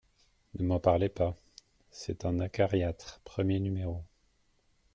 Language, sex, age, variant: French, male, 30-39, Français de métropole